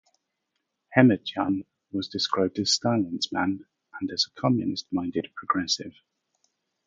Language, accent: English, Welsh English